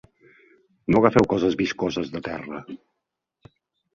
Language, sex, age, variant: Catalan, male, 50-59, Central